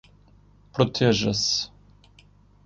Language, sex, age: Portuguese, male, 19-29